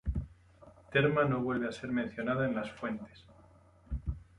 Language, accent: Spanish, España: Centro-Sur peninsular (Madrid, Toledo, Castilla-La Mancha)